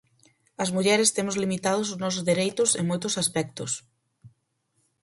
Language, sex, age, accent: Galician, female, 19-29, Normativo (estándar)